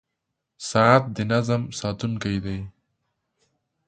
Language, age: Pashto, 30-39